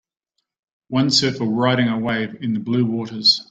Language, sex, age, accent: English, male, 40-49, Australian English